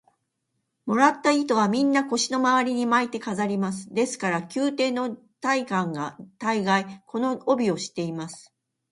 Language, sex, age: Japanese, female, 60-69